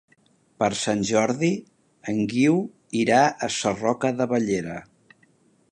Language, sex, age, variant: Catalan, male, 50-59, Central